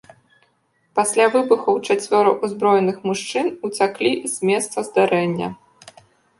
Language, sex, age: Belarusian, female, 19-29